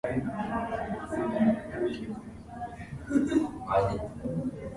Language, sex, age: English, male, 19-29